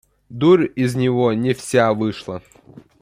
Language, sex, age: Russian, male, under 19